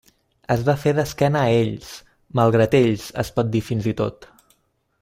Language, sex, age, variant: Catalan, male, 19-29, Central